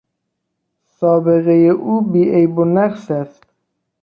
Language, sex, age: Persian, male, 19-29